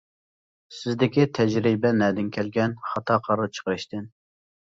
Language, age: Uyghur, 19-29